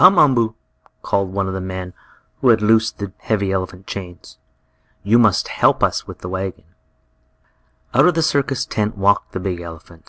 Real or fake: real